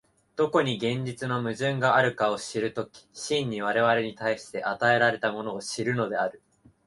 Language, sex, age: Japanese, male, 19-29